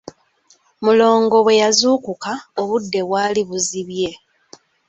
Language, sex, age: Ganda, female, 19-29